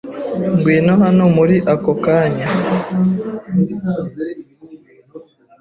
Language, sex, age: Kinyarwanda, female, 30-39